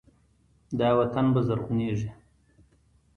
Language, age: Pashto, 40-49